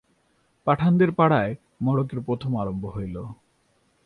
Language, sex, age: Bengali, male, 19-29